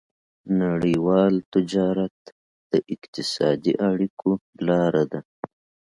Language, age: Pashto, 19-29